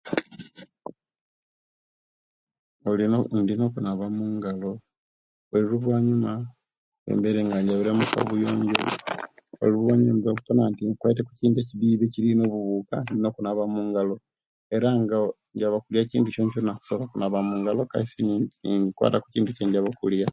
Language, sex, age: Kenyi, male, 30-39